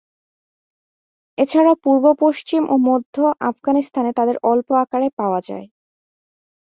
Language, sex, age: Bengali, female, 19-29